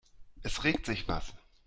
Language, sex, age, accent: German, male, 40-49, Deutschland Deutsch